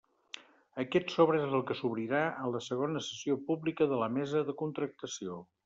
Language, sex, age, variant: Catalan, male, 60-69, Septentrional